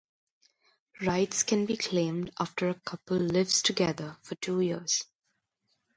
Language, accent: English, India and South Asia (India, Pakistan, Sri Lanka)